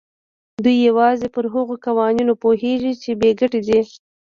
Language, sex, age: Pashto, female, 19-29